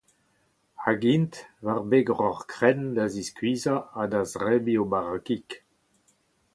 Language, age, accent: Breton, 70-79, Leoneg